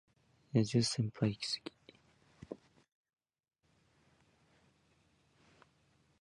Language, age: Japanese, 19-29